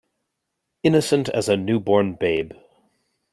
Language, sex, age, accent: English, male, 40-49, Canadian English